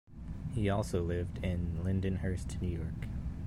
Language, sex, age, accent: English, male, 30-39, United States English